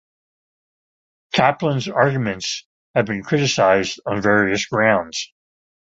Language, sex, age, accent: English, male, 70-79, England English